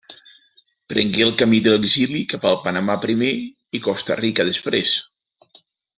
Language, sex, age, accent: Catalan, male, 50-59, valencià